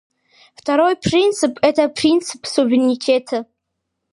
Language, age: Russian, under 19